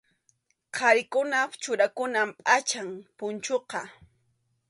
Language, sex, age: Arequipa-La Unión Quechua, female, 30-39